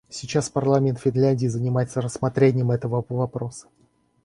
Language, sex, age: Russian, male, 19-29